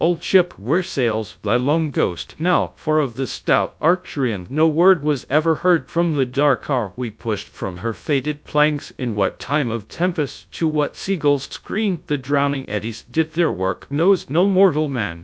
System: TTS, GradTTS